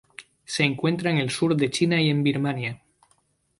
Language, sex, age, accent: Spanish, male, 30-39, España: Norte peninsular (Asturias, Castilla y León, Cantabria, País Vasco, Navarra, Aragón, La Rioja, Guadalajara, Cuenca)